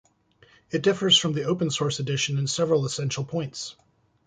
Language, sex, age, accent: English, male, 50-59, United States English